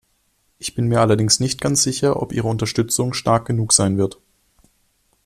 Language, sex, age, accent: German, male, 19-29, Deutschland Deutsch